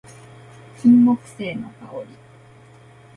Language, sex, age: Japanese, female, 19-29